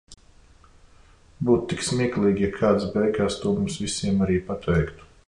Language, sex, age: Latvian, male, 40-49